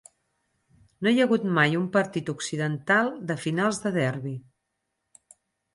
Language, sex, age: Catalan, female, 50-59